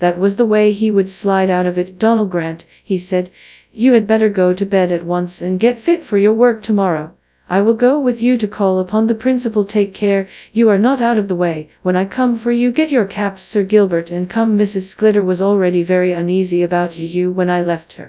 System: TTS, FastPitch